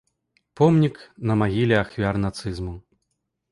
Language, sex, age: Belarusian, male, 30-39